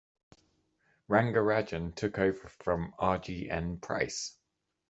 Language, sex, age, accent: English, male, 30-39, England English